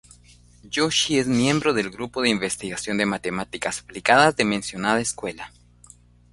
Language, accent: Spanish, América central